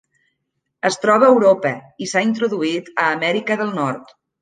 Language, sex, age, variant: Catalan, female, 40-49, Nord-Occidental